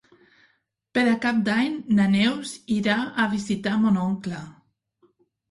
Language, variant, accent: Catalan, Central, Barceloní